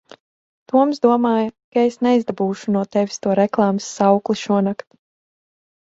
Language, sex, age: Latvian, female, 19-29